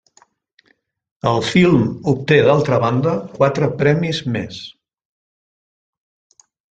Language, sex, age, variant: Catalan, male, 70-79, Central